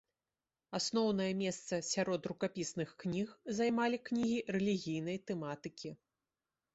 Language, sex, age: Belarusian, female, 30-39